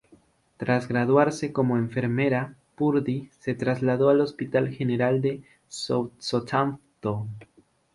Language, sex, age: Spanish, male, under 19